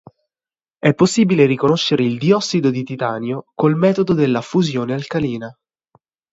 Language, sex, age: Italian, male, 19-29